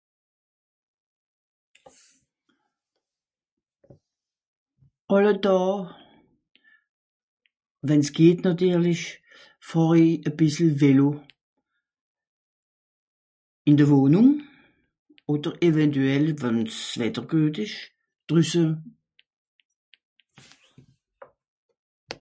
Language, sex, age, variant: Swiss German, female, 60-69, Nordniederàlemmànisch (Rishoffe, Zàwere, Bùsswìller, Hawenau, Brüemt, Stroossbùri, Molse, Dàmbàch, Schlettstàtt, Pfàlzbùri usw.)